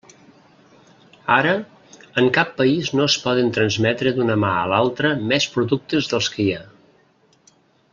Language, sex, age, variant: Catalan, male, 60-69, Central